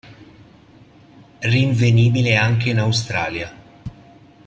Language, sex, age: Italian, male, 40-49